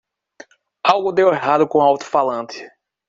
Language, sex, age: Portuguese, male, 30-39